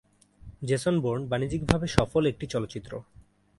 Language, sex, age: Bengali, male, 19-29